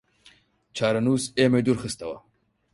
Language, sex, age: Central Kurdish, male, 19-29